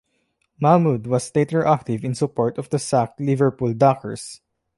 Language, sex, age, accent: English, male, 19-29, Filipino